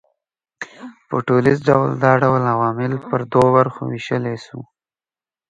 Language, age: Pashto, 19-29